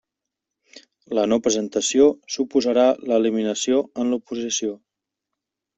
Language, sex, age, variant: Catalan, male, 19-29, Central